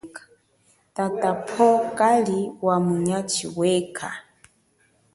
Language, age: Chokwe, 40-49